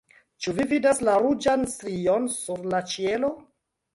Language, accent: Esperanto, Internacia